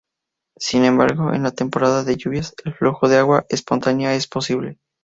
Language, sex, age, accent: Spanish, male, 19-29, México